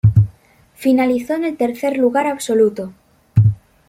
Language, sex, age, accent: Spanish, female, under 19, España: Norte peninsular (Asturias, Castilla y León, Cantabria, País Vasco, Navarra, Aragón, La Rioja, Guadalajara, Cuenca)